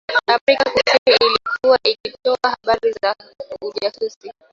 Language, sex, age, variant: Swahili, female, 19-29, Kiswahili cha Bara ya Kenya